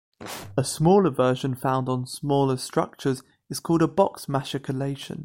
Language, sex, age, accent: English, male, 19-29, England English